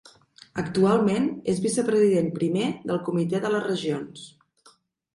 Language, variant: Catalan, Central